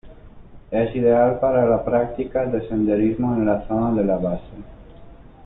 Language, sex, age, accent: Spanish, male, 30-39, España: Norte peninsular (Asturias, Castilla y León, Cantabria, País Vasco, Navarra, Aragón, La Rioja, Guadalajara, Cuenca)